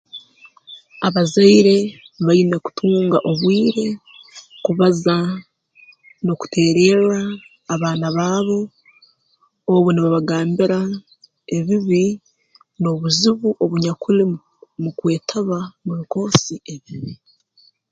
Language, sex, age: Tooro, female, 19-29